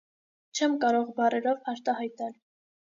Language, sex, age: Armenian, female, 19-29